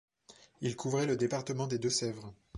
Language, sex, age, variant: French, male, 19-29, Français de métropole